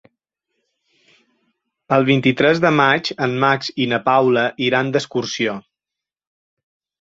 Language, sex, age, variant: Catalan, male, 40-49, Balear